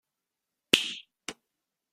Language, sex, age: Basque, male, 19-29